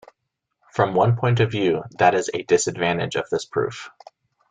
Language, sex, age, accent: English, male, 19-29, United States English